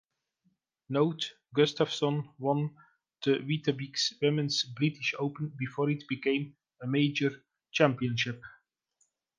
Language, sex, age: English, male, 40-49